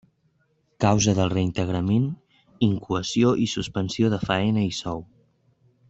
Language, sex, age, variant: Catalan, male, under 19, Central